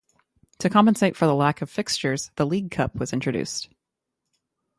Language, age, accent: English, 30-39, United States English